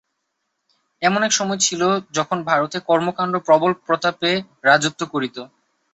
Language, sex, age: Bengali, male, 19-29